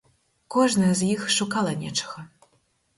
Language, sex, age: Belarusian, female, 30-39